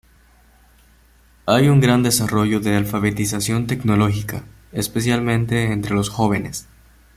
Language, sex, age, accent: Spanish, male, under 19, Caribe: Cuba, Venezuela, Puerto Rico, República Dominicana, Panamá, Colombia caribeña, México caribeño, Costa del golfo de México